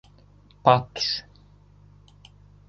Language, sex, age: Portuguese, male, 19-29